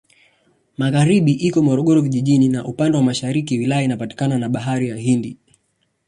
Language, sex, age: Swahili, male, 19-29